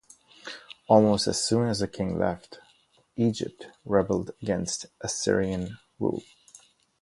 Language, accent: English, India and South Asia (India, Pakistan, Sri Lanka)